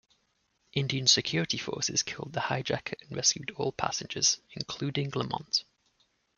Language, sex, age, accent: English, male, 30-39, England English